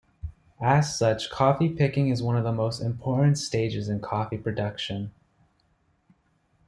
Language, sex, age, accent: English, male, 19-29, United States English